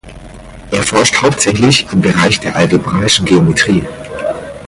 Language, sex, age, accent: German, male, 40-49, Deutschland Deutsch